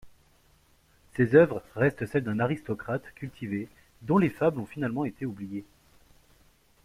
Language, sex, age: French, male, 30-39